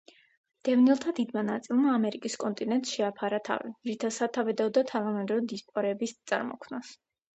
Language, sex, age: Georgian, female, under 19